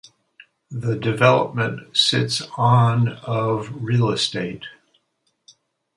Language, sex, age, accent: English, male, 80-89, United States English